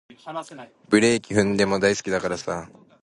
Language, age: Japanese, 19-29